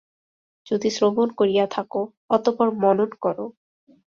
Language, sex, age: Bengali, female, 19-29